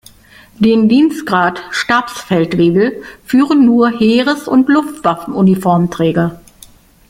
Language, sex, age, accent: German, female, 50-59, Deutschland Deutsch